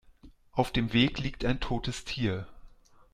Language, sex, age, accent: German, male, 40-49, Deutschland Deutsch